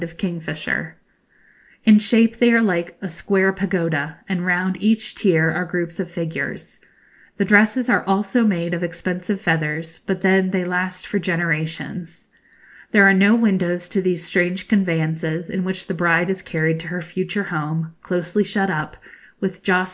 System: none